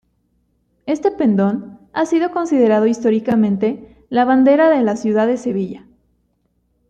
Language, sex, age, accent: Spanish, female, 19-29, México